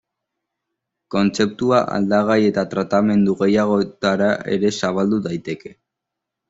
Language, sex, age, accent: Basque, male, under 19, Erdialdekoa edo Nafarra (Gipuzkoa, Nafarroa)